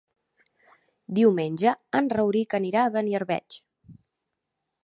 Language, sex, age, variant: Catalan, female, 19-29, Central